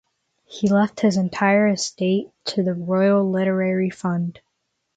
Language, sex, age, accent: English, male, under 19, United States English